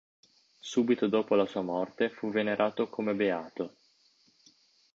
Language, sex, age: Italian, male, 30-39